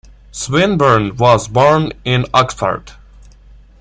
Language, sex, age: English, male, under 19